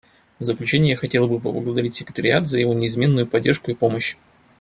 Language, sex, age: Russian, male, 30-39